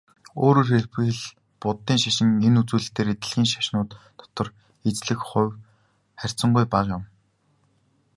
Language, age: Mongolian, 19-29